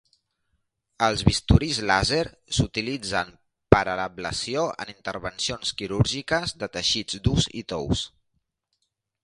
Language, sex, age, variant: Catalan, male, 40-49, Central